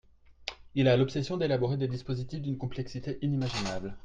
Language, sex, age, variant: French, male, 30-39, Français de métropole